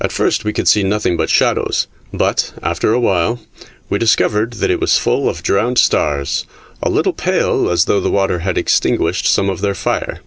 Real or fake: real